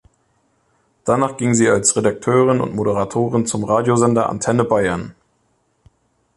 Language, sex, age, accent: German, male, 30-39, Deutschland Deutsch